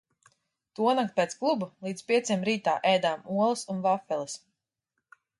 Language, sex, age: Latvian, female, 30-39